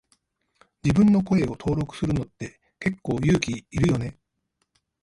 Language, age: Japanese, 50-59